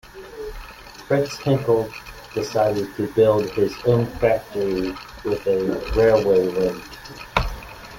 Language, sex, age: English, male, 30-39